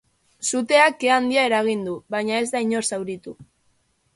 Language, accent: Basque, Erdialdekoa edo Nafarra (Gipuzkoa, Nafarroa)